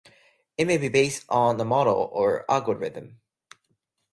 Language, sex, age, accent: English, male, under 19, United States English